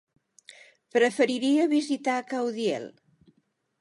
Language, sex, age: Catalan, female, 70-79